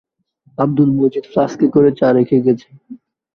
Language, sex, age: Bengali, male, 19-29